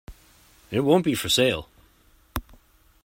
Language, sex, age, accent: English, male, 40-49, United States English